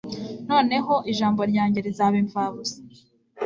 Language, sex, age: Kinyarwanda, female, 19-29